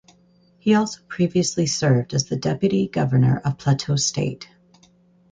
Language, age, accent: English, 40-49, United States English